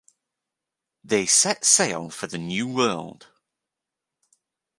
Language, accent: English, England English